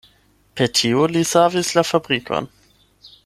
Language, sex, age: Esperanto, male, 19-29